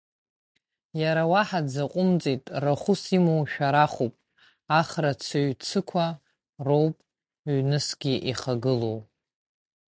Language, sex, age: Abkhazian, female, 19-29